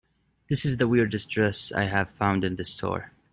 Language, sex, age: English, male, 19-29